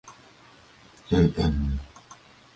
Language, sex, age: Japanese, male, 50-59